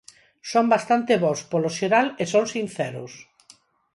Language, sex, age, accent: Galician, female, 50-59, Neofalante